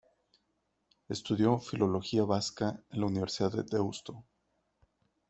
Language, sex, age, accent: Spanish, male, 30-39, México